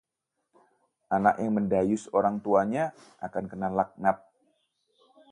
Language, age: Indonesian, 30-39